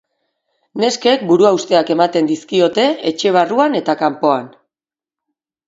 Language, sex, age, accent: Basque, female, 40-49, Mendebalekoa (Araba, Bizkaia, Gipuzkoako mendebaleko herri batzuk)